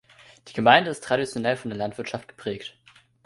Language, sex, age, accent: German, male, 19-29, Deutschland Deutsch